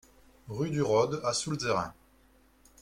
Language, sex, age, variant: French, male, 30-39, Français de métropole